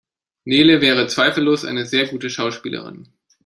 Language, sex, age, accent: German, male, 30-39, Deutschland Deutsch